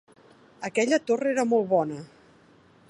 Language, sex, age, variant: Catalan, female, 50-59, Central